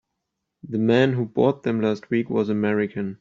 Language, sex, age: English, male, 30-39